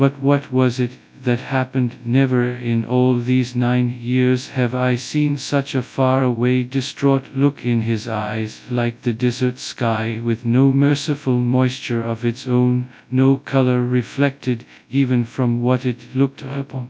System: TTS, FastPitch